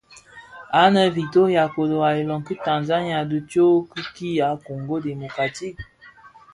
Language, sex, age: Bafia, female, 30-39